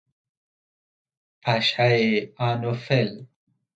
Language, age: Persian, 19-29